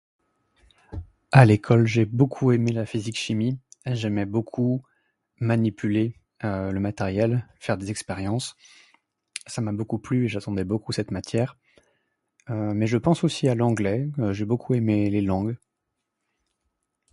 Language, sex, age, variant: French, male, 30-39, Français de métropole